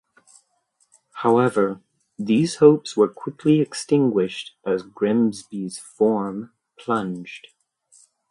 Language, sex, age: English, male, 30-39